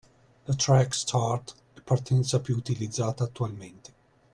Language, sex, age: Italian, male, 30-39